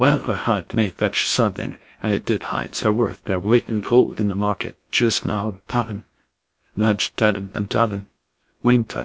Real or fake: fake